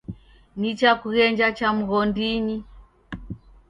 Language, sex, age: Taita, female, 60-69